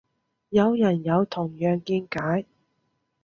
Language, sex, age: Cantonese, female, 30-39